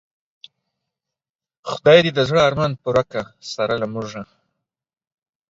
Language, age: Pashto, 30-39